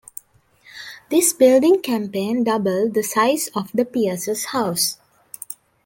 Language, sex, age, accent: English, female, 19-29, India and South Asia (India, Pakistan, Sri Lanka)